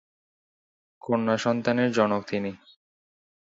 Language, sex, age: Bengali, male, 19-29